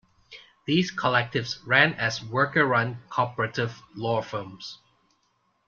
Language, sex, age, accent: English, male, 40-49, Malaysian English